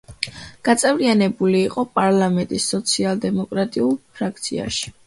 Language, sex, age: Georgian, female, under 19